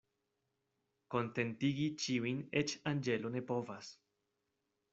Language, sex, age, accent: Esperanto, male, 19-29, Internacia